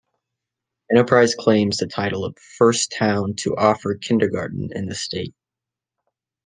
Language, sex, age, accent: English, male, 19-29, United States English